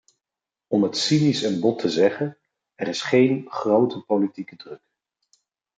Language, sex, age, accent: Dutch, male, 40-49, Nederlands Nederlands